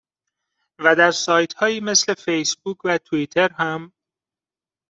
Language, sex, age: Persian, male, 30-39